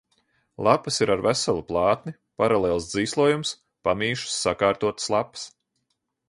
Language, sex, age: Latvian, male, 40-49